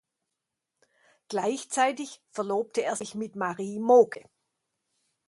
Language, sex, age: German, female, 60-69